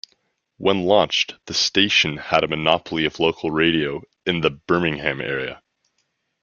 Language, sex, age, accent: English, male, 19-29, Canadian English